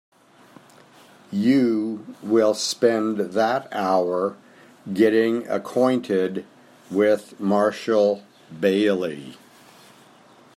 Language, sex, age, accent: English, male, 70-79, United States English